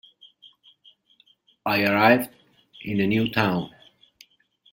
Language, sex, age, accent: English, male, 50-59, United States English